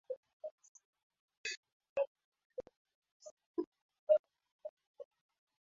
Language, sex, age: Swahili, female, 19-29